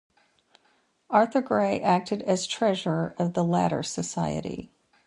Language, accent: English, United States English